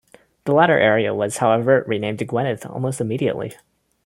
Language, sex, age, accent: English, male, under 19, United States English